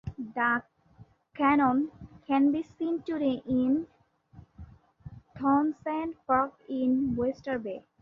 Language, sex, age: English, female, 19-29